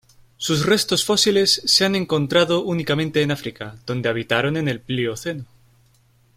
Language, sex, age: Spanish, male, 19-29